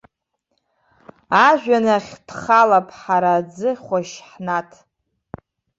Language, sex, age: Abkhazian, female, 30-39